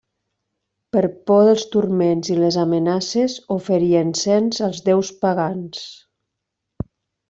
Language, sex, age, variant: Catalan, female, 40-49, Nord-Occidental